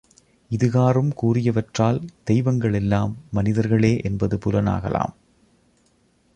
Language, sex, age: Tamil, male, 30-39